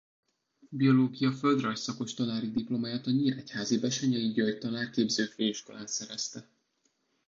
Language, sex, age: Hungarian, male, 19-29